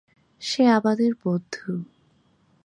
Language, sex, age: Bengali, female, 19-29